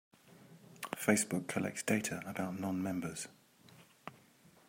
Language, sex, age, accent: English, male, 50-59, England English